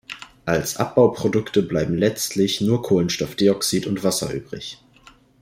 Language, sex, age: German, male, under 19